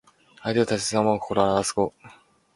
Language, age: Japanese, 19-29